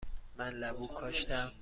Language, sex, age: Persian, male, 30-39